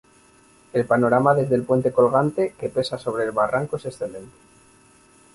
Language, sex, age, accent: Spanish, male, 19-29, España: Norte peninsular (Asturias, Castilla y León, Cantabria, País Vasco, Navarra, Aragón, La Rioja, Guadalajara, Cuenca)